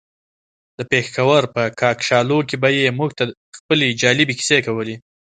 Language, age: Pashto, 19-29